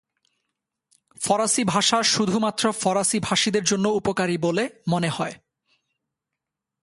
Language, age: Bengali, 19-29